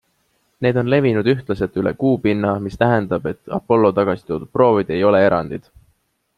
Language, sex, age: Estonian, male, 19-29